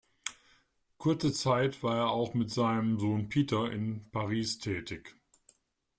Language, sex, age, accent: German, male, 60-69, Deutschland Deutsch